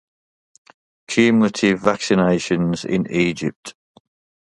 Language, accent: English, England English